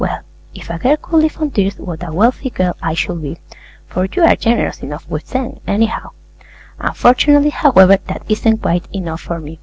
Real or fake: real